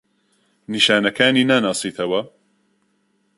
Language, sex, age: Central Kurdish, male, 30-39